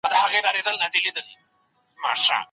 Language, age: Pashto, 30-39